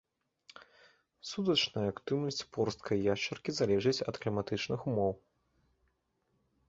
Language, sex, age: Belarusian, male, 30-39